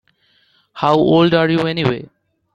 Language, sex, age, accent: English, male, under 19, India and South Asia (India, Pakistan, Sri Lanka)